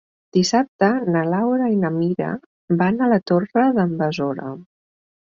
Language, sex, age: Catalan, female, 40-49